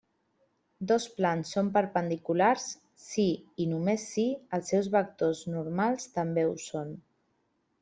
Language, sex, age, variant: Catalan, female, 40-49, Central